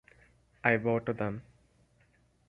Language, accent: English, India and South Asia (India, Pakistan, Sri Lanka)